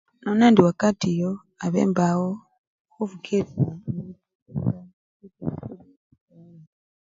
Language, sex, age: Luyia, male, 30-39